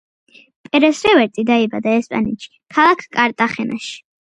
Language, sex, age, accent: Georgian, female, 40-49, ჩვეულებრივი